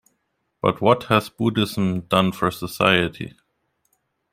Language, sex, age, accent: English, male, 19-29, United States English